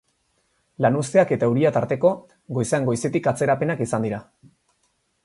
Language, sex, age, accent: Basque, male, 19-29, Erdialdekoa edo Nafarra (Gipuzkoa, Nafarroa)